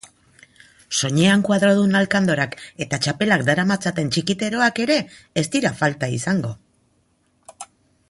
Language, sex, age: Basque, female, 50-59